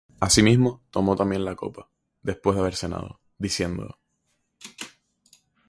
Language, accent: Spanish, España: Islas Canarias